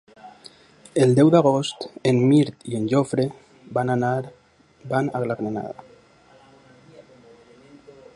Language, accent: Catalan, valencià